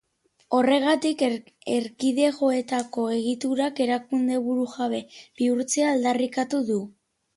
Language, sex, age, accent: Basque, male, 40-49, Mendebalekoa (Araba, Bizkaia, Gipuzkoako mendebaleko herri batzuk)